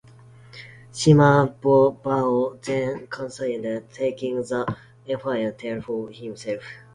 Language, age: English, 19-29